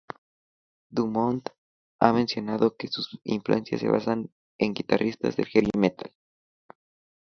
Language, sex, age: Spanish, male, 19-29